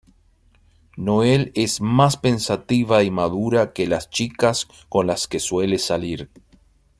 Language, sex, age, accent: Spanish, male, 40-49, Rioplatense: Argentina, Uruguay, este de Bolivia, Paraguay